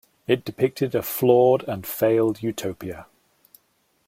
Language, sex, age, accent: English, male, 40-49, England English